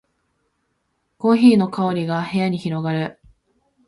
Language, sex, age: Japanese, female, 19-29